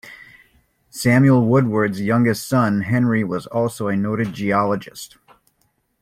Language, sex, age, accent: English, male, 30-39, United States English